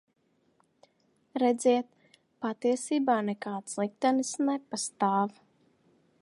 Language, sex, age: Latvian, female, 19-29